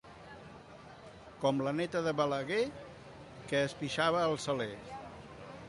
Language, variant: Catalan, Nord-Occidental